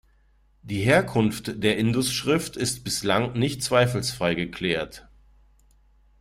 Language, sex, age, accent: German, male, 50-59, Deutschland Deutsch